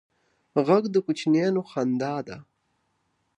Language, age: Pashto, 19-29